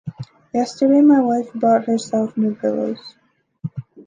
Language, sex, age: English, female, under 19